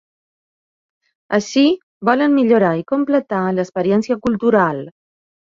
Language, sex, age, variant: Catalan, female, 50-59, Balear